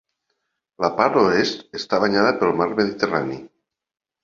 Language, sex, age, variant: Catalan, male, 50-59, Septentrional